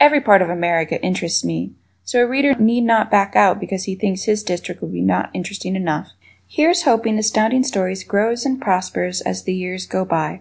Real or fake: real